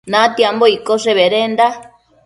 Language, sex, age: Matsés, female, 30-39